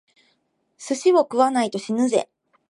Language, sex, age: Japanese, female, 19-29